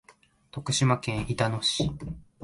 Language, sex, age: Japanese, male, 19-29